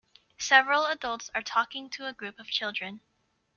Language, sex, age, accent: English, female, 19-29, United States English